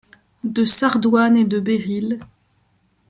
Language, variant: French, Français de métropole